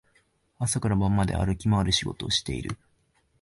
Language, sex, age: Japanese, male, 19-29